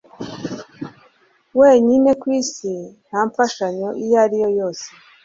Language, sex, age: Kinyarwanda, female, 30-39